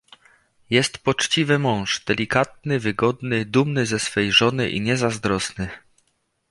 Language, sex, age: Polish, male, 30-39